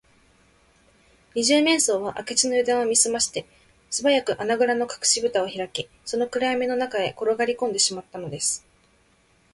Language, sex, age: Japanese, female, 19-29